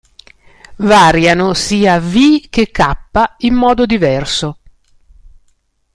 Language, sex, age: Italian, female, 60-69